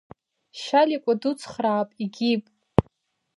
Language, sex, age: Abkhazian, female, 19-29